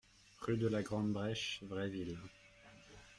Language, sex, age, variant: French, male, 30-39, Français de métropole